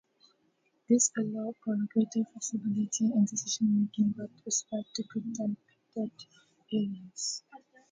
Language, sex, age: English, female, 19-29